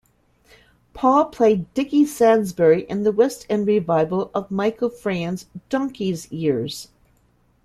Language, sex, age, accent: English, female, 50-59, United States English